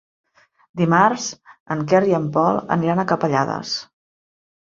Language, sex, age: Catalan, female, 40-49